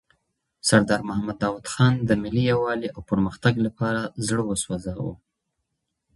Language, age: Pashto, 30-39